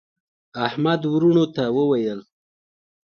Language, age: Pashto, 30-39